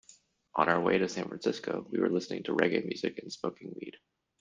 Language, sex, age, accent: English, male, 19-29, United States English